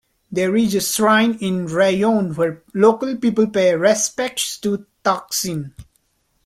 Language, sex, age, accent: English, male, 19-29, India and South Asia (India, Pakistan, Sri Lanka)